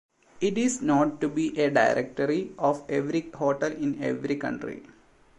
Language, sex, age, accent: English, male, 19-29, India and South Asia (India, Pakistan, Sri Lanka)